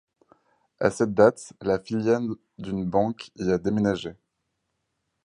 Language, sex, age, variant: French, male, 19-29, Français de métropole